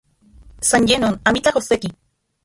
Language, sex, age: Central Puebla Nahuatl, female, 40-49